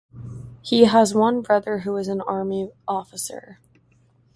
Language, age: English, 19-29